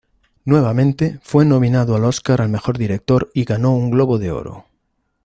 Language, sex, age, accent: Spanish, male, 50-59, España: Norte peninsular (Asturias, Castilla y León, Cantabria, País Vasco, Navarra, Aragón, La Rioja, Guadalajara, Cuenca)